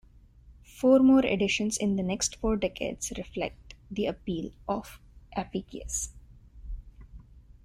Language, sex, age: English, female, 19-29